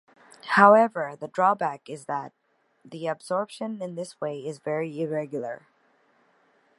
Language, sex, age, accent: English, female, 30-39, United States English